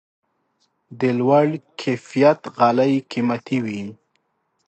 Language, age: Pashto, 19-29